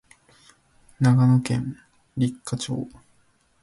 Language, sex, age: Japanese, male, 19-29